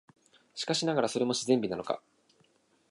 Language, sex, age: Japanese, male, 19-29